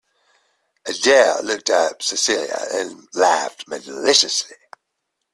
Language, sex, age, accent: English, male, 50-59, England English